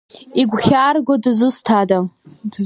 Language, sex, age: Abkhazian, female, under 19